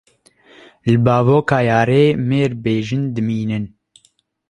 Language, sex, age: Kurdish, male, 19-29